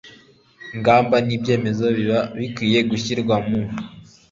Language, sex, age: Kinyarwanda, male, 19-29